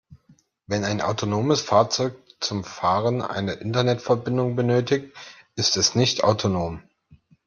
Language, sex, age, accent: German, male, 30-39, Deutschland Deutsch